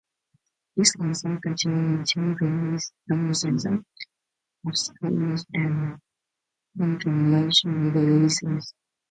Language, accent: English, United States English